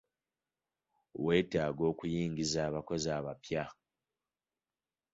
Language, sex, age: Ganda, male, 19-29